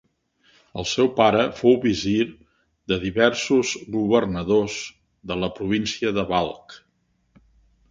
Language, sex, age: Catalan, male, 70-79